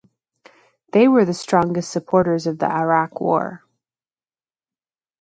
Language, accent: English, United States English